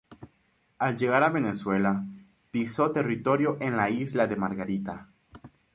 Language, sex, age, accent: Spanish, male, 19-29, América central